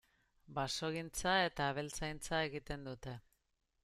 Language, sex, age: Basque, female, 40-49